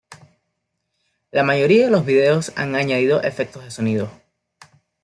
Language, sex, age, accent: Spanish, male, 19-29, Caribe: Cuba, Venezuela, Puerto Rico, República Dominicana, Panamá, Colombia caribeña, México caribeño, Costa del golfo de México